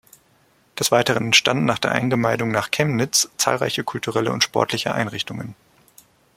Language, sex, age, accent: German, male, 19-29, Deutschland Deutsch